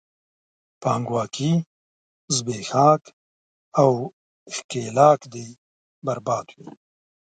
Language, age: Pashto, 60-69